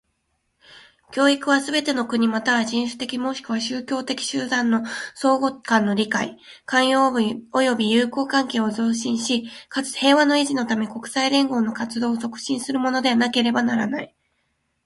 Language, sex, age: Japanese, female, 19-29